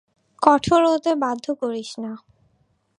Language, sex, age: Bengali, female, 19-29